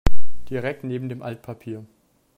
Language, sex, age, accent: German, male, 19-29, Deutschland Deutsch